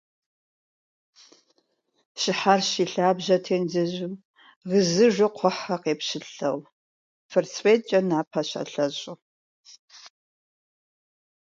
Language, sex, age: Russian, female, 50-59